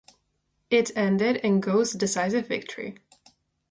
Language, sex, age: English, female, 19-29